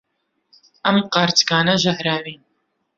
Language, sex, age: Central Kurdish, male, 19-29